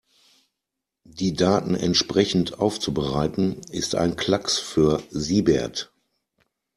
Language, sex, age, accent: German, male, 40-49, Deutschland Deutsch